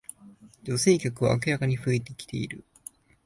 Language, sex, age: Japanese, male, 19-29